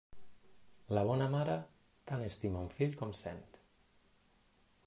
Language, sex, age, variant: Catalan, male, 30-39, Central